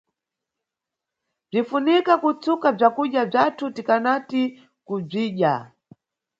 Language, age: Nyungwe, 30-39